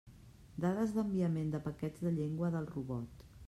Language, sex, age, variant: Catalan, female, 40-49, Central